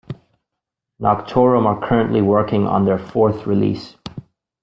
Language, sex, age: English, male, 19-29